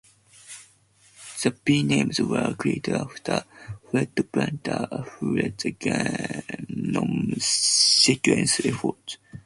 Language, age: English, under 19